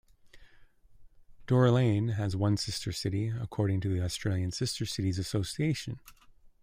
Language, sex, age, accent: English, male, 30-39, Canadian English